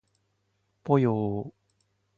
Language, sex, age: Japanese, male, 30-39